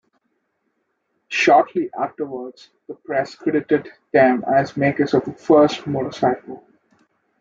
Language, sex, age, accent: English, male, 19-29, India and South Asia (India, Pakistan, Sri Lanka)